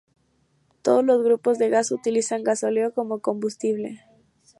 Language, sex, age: Spanish, female, 19-29